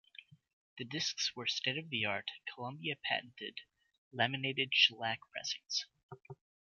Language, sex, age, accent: English, male, 30-39, United States English